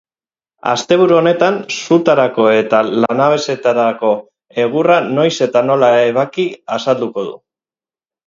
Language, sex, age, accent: Basque, male, 40-49, Mendebalekoa (Araba, Bizkaia, Gipuzkoako mendebaleko herri batzuk)